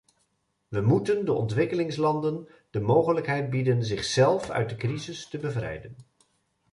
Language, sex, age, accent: Dutch, male, 50-59, Nederlands Nederlands